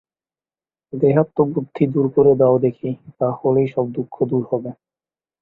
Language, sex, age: Bengali, male, 19-29